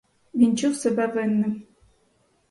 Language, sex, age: Ukrainian, female, 19-29